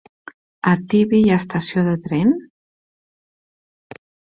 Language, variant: Catalan, Septentrional